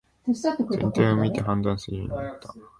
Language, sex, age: Japanese, male, 19-29